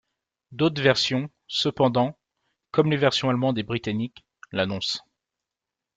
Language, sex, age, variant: French, male, 19-29, Français de métropole